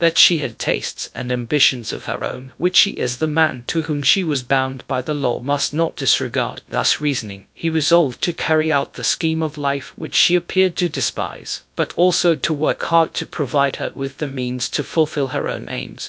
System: TTS, GradTTS